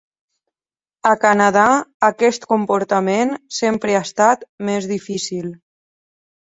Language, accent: Catalan, valencià